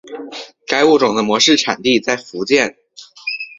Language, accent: Chinese, 出生地：辽宁省